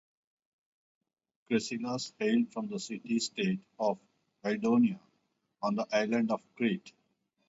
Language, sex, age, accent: English, male, 50-59, India and South Asia (India, Pakistan, Sri Lanka)